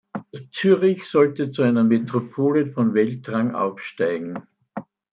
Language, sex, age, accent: German, male, 70-79, Österreichisches Deutsch